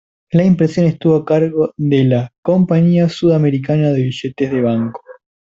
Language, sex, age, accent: Spanish, male, under 19, Rioplatense: Argentina, Uruguay, este de Bolivia, Paraguay